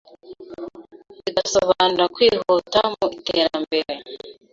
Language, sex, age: Kinyarwanda, female, 19-29